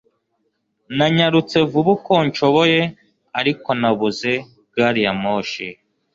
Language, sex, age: Kinyarwanda, male, 19-29